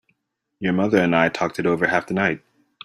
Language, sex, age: English, male, 30-39